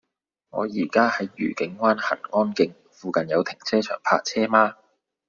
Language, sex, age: Cantonese, male, 19-29